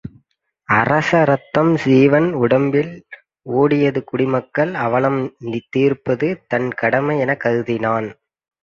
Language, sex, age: Tamil, male, 19-29